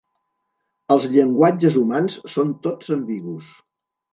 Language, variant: Catalan, Septentrional